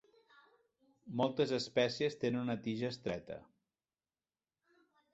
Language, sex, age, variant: Catalan, male, 40-49, Central